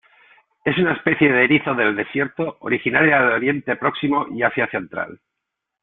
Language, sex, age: Spanish, male, 50-59